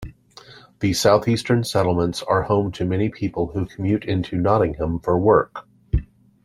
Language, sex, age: English, male, 40-49